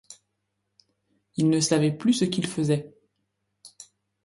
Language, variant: French, Français des départements et régions d'outre-mer